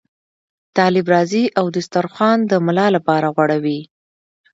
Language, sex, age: Pashto, female, 19-29